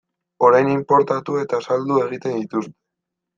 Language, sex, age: Basque, male, 19-29